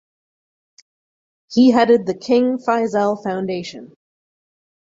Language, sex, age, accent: English, female, 40-49, United States English